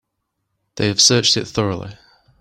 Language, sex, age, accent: English, male, 19-29, England English